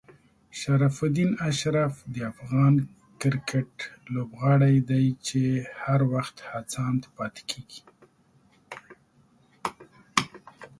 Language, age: Pashto, 40-49